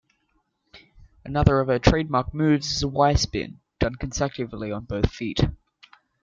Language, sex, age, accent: English, male, under 19, Australian English